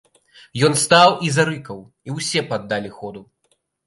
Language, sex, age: Belarusian, male, 19-29